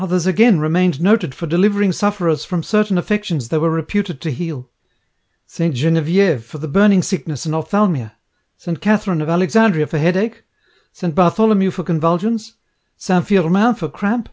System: none